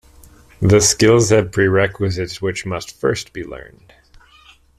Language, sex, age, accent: English, male, 30-39, United States English